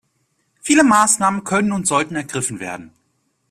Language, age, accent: German, 19-29, Deutschland Deutsch